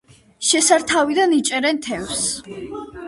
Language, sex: Georgian, female